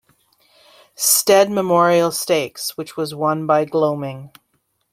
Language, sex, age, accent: English, female, 40-49, United States English